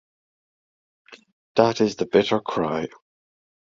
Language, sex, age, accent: English, male, 40-49, Irish English